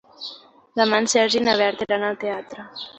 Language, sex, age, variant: Catalan, female, 19-29, Central